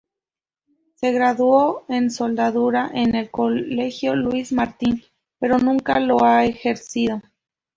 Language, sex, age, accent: Spanish, female, 30-39, México